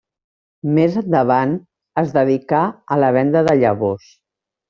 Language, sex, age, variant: Catalan, female, 50-59, Central